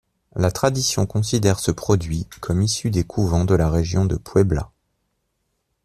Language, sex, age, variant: French, male, 30-39, Français de métropole